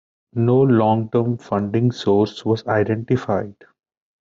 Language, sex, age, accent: English, male, 19-29, India and South Asia (India, Pakistan, Sri Lanka)